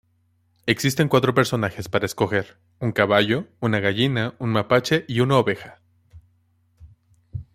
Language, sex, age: Spanish, male, 19-29